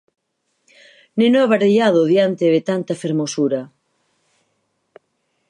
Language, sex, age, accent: Galician, female, 30-39, Normativo (estándar)